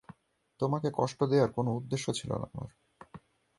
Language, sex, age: Bengali, male, 19-29